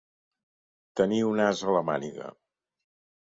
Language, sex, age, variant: Catalan, male, 70-79, Central